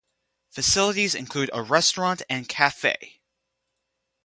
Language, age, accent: English, 19-29, United States English